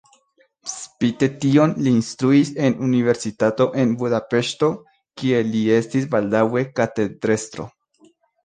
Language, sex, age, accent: Esperanto, male, 19-29, Internacia